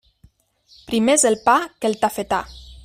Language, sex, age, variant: Catalan, female, 19-29, Nord-Occidental